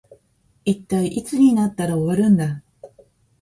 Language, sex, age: Japanese, female, 50-59